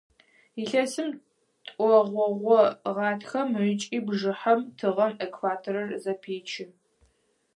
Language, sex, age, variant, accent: Adyghe, female, under 19, Адыгабзэ (Кирил, пстэумэ зэдыряе), Кıэмгуй (Çemguy)